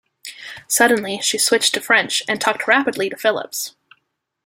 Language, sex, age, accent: English, female, 19-29, United States English